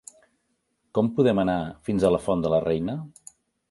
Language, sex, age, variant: Catalan, male, 50-59, Central